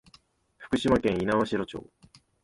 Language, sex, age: Japanese, male, 19-29